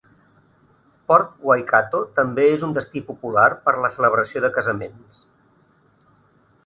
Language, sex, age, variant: Catalan, male, 50-59, Central